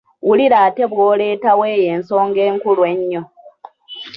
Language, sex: Ganda, female